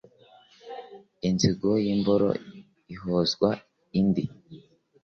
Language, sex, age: Kinyarwanda, male, under 19